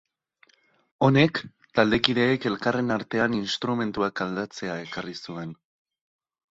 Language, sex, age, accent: Basque, male, 19-29, Mendebalekoa (Araba, Bizkaia, Gipuzkoako mendebaleko herri batzuk)